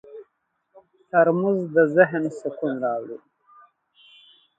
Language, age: Pashto, 30-39